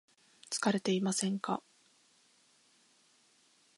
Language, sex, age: Japanese, female, 19-29